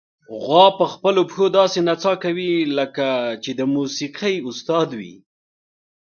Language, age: Pashto, 30-39